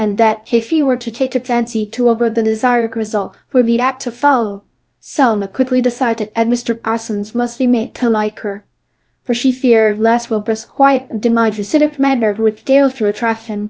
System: TTS, VITS